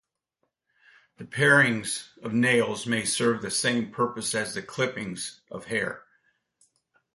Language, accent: English, United States English